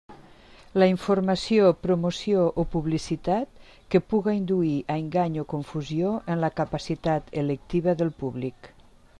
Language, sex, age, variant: Catalan, female, 60-69, Nord-Occidental